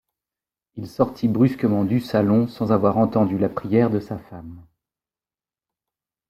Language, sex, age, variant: French, male, 40-49, Français de métropole